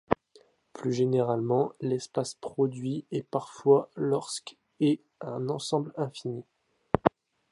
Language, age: French, 19-29